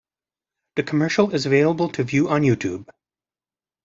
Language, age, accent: English, 30-39, Canadian English